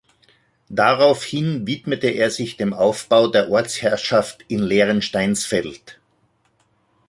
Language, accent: German, Österreichisches Deutsch